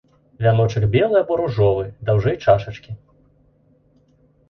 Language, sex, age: Belarusian, male, 30-39